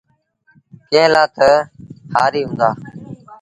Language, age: Sindhi Bhil, 19-29